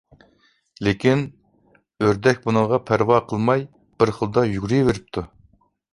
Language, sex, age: Uyghur, male, 40-49